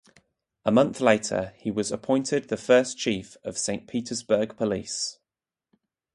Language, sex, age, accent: English, male, 19-29, England English